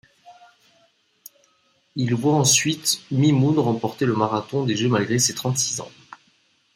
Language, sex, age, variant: French, male, 30-39, Français de métropole